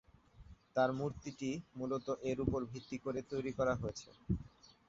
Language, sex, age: Bengali, male, 19-29